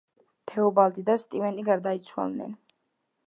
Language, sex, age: Georgian, female, under 19